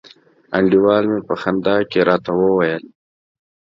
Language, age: Pashto, 19-29